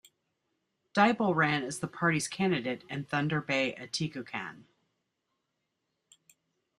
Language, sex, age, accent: English, female, 40-49, United States English